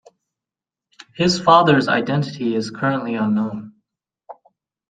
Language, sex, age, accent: English, male, 30-39, United States English